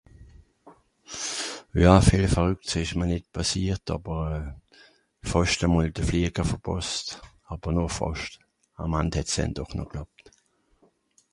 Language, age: Swiss German, 60-69